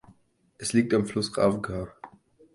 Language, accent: German, Deutschland Deutsch